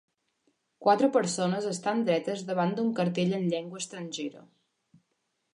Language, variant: Catalan, Central